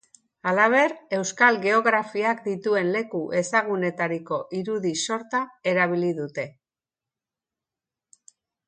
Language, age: Basque, 60-69